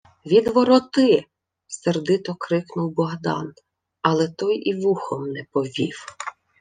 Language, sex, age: Ukrainian, female, 30-39